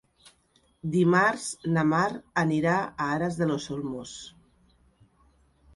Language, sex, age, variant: Catalan, female, 40-49, Central